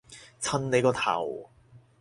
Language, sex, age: Cantonese, male, 30-39